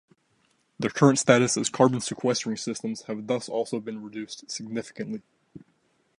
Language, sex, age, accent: English, male, 19-29, United States English